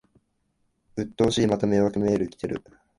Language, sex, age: Japanese, male, 19-29